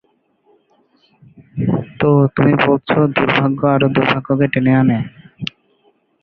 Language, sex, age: Bengali, male, 19-29